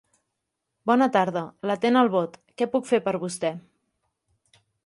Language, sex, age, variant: Catalan, female, 19-29, Central